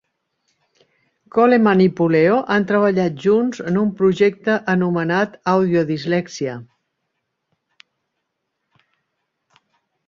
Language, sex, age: Catalan, female, 60-69